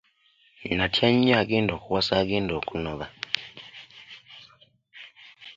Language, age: Ganda, under 19